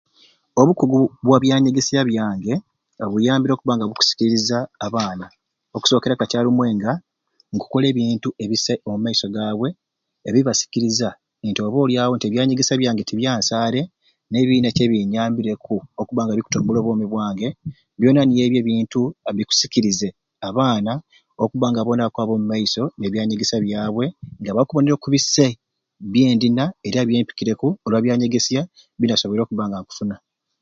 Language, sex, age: Ruuli, male, 30-39